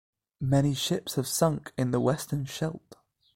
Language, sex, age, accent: English, male, 19-29, England English